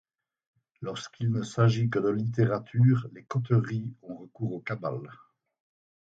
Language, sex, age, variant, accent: French, male, 60-69, Français d'Europe, Français de Belgique